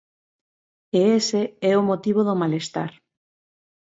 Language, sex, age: Galician, female, 40-49